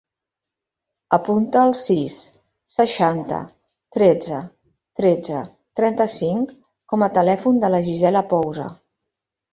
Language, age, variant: Catalan, 50-59, Central